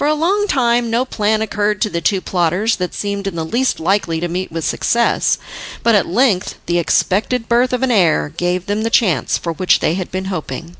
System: none